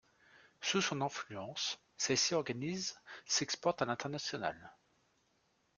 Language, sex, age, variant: French, male, 30-39, Français de métropole